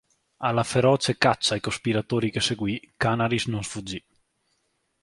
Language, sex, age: Italian, male, 19-29